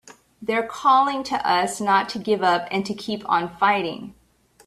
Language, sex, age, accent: English, female, 40-49, United States English